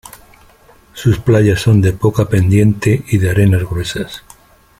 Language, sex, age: Spanish, male, 60-69